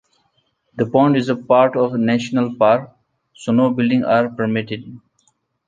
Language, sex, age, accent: English, male, 19-29, India and South Asia (India, Pakistan, Sri Lanka)